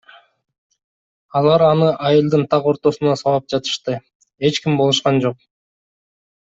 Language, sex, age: Kyrgyz, male, 40-49